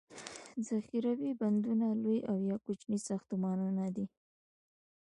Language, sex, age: Pashto, female, 19-29